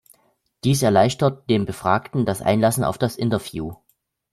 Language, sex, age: German, male, 30-39